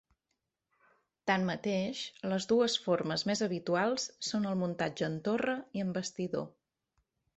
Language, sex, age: Catalan, female, 30-39